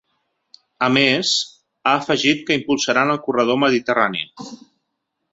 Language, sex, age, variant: Catalan, male, 40-49, Central